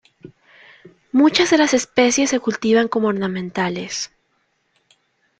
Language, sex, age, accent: Spanish, female, 19-29, Andino-Pacífico: Colombia, Perú, Ecuador, oeste de Bolivia y Venezuela andina